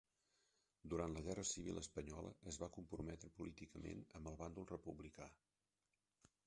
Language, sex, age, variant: Catalan, male, 60-69, Central